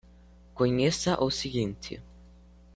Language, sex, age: Portuguese, male, under 19